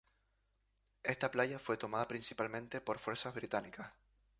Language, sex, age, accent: Spanish, male, 19-29, España: Islas Canarias